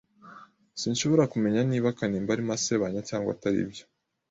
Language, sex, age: Kinyarwanda, male, 19-29